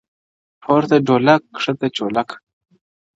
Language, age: Pashto, 19-29